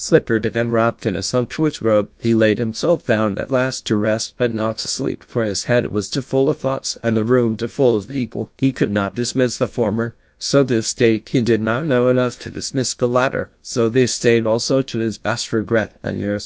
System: TTS, GlowTTS